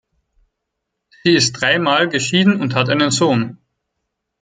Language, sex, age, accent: German, male, 19-29, Österreichisches Deutsch